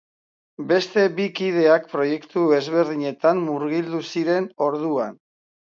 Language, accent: Basque, Mendebalekoa (Araba, Bizkaia, Gipuzkoako mendebaleko herri batzuk)